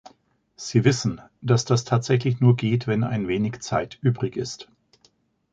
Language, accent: German, Deutschland Deutsch